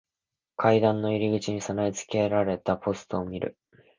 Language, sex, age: Japanese, male, 19-29